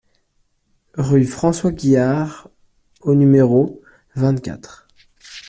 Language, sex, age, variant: French, male, 19-29, Français de métropole